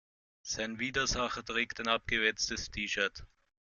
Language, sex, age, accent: German, male, 30-39, Österreichisches Deutsch